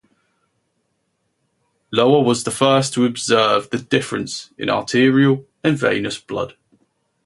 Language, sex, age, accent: English, male, 19-29, England English